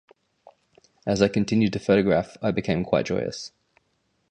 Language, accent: English, Australian English